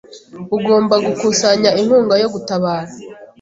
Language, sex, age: Kinyarwanda, female, 19-29